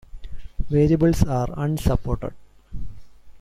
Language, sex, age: English, male, 40-49